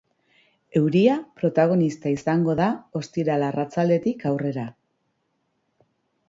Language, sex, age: Basque, female, 40-49